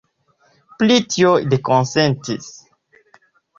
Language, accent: Esperanto, Internacia